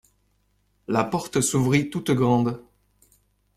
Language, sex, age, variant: French, male, 19-29, Français de métropole